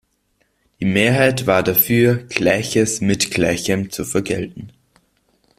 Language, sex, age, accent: German, male, under 19, Österreichisches Deutsch